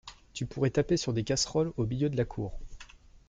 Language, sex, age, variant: French, male, 19-29, Français de métropole